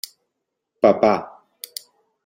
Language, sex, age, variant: Catalan, male, 40-49, Central